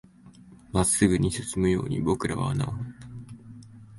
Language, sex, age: Japanese, male, 19-29